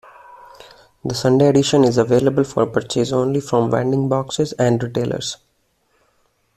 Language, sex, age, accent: English, male, 19-29, India and South Asia (India, Pakistan, Sri Lanka)